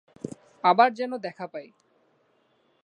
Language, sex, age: Bengali, male, under 19